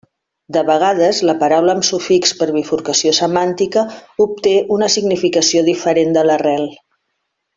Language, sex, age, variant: Catalan, female, 50-59, Central